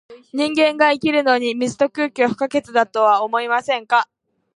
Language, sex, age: Japanese, female, under 19